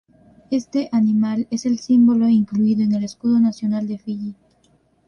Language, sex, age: Spanish, female, 19-29